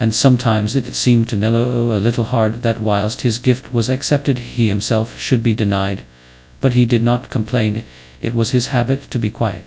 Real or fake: fake